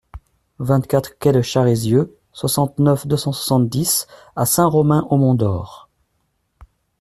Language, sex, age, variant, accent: French, male, 40-49, Français d'Amérique du Nord, Français du Canada